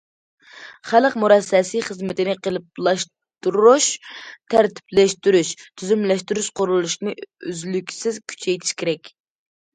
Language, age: Uyghur, 19-29